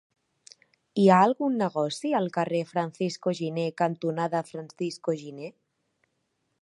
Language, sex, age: Catalan, female, 19-29